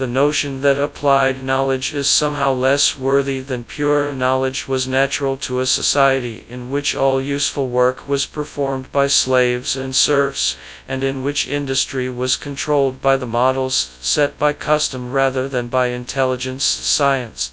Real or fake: fake